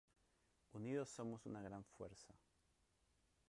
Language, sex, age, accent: Spanish, male, 40-49, América central